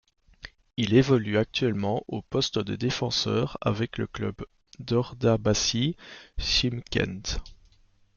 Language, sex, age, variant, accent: French, male, 19-29, Français d'Europe, Français de Belgique